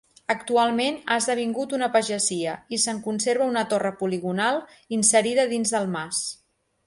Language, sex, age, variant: Catalan, female, 40-49, Central